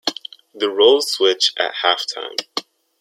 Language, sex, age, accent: English, male, under 19, United States English